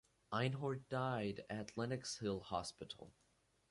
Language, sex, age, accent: English, male, under 19, United States English